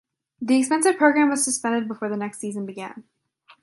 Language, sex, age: English, female, under 19